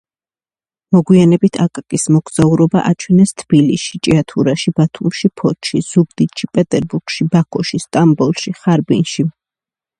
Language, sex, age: Georgian, female, 30-39